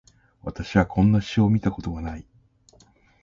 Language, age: Japanese, 40-49